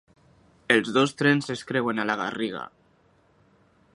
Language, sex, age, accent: Catalan, male, 19-29, valencià